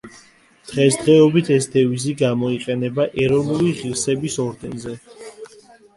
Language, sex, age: Georgian, male, 19-29